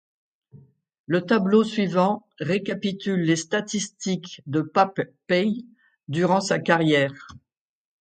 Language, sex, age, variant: French, female, 60-69, Français de métropole